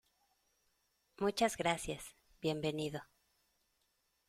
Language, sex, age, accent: Spanish, female, 40-49, México